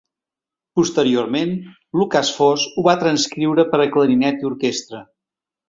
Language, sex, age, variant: Catalan, male, 60-69, Central